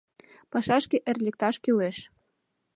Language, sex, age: Mari, female, under 19